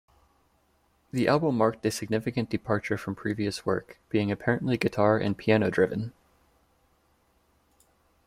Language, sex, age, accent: English, male, 30-39, United States English